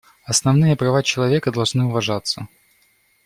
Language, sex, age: Russian, male, 19-29